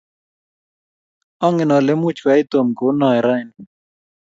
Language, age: Kalenjin, 19-29